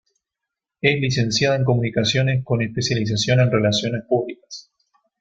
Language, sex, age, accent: Spanish, male, 30-39, Rioplatense: Argentina, Uruguay, este de Bolivia, Paraguay